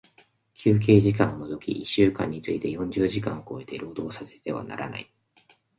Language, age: Japanese, 19-29